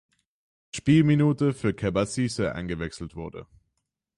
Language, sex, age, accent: German, male, under 19, Deutschland Deutsch; Österreichisches Deutsch